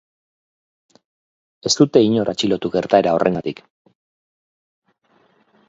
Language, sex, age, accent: Basque, male, 50-59, Erdialdekoa edo Nafarra (Gipuzkoa, Nafarroa)